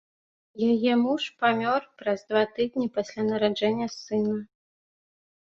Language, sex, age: Belarusian, female, 19-29